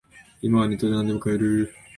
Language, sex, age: Japanese, male, 19-29